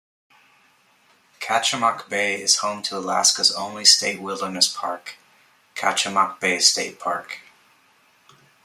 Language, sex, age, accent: English, male, 40-49, United States English